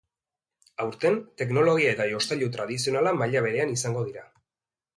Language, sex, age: Basque, male, 19-29